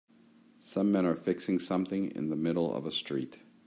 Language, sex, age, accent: English, male, 50-59, United States English